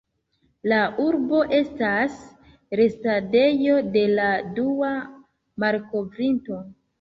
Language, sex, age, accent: Esperanto, female, 19-29, Internacia